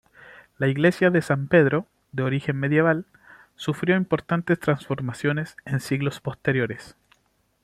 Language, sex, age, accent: Spanish, male, 19-29, Chileno: Chile, Cuyo